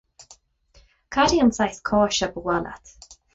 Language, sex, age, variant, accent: Irish, female, 30-39, Gaeilge Chonnacht, Cainteoir líofa, ní ó dhúchas